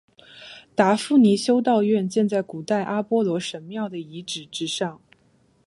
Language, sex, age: Chinese, female, 19-29